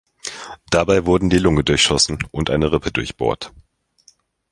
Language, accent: German, Deutschland Deutsch